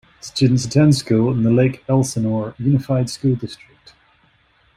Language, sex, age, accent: English, male, 40-49, Scottish English